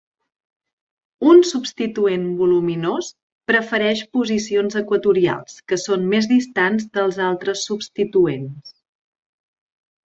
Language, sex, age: Catalan, female, 30-39